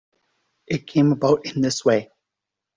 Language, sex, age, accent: English, male, 40-49, United States English